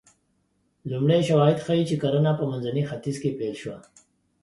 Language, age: Pashto, 30-39